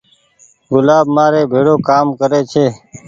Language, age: Goaria, 19-29